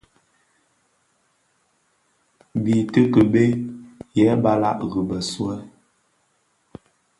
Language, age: Bafia, 19-29